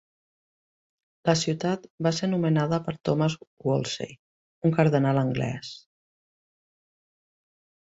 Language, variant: Catalan, Central